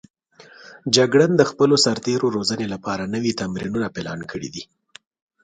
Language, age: Pashto, 30-39